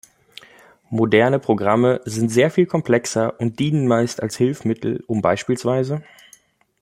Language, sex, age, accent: German, male, 30-39, Deutschland Deutsch